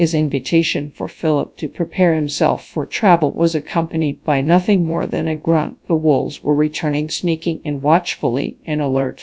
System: TTS, GradTTS